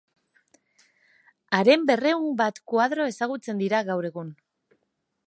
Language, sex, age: Basque, female, 30-39